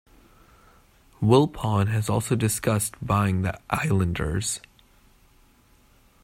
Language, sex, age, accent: English, male, under 19, United States English